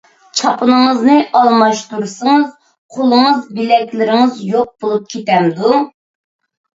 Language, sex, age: Uyghur, female, 19-29